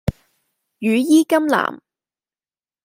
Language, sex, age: Cantonese, female, 19-29